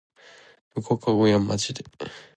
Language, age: Japanese, 19-29